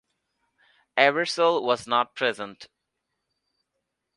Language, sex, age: English, male, 19-29